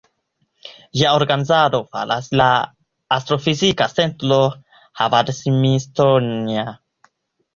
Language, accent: Esperanto, Internacia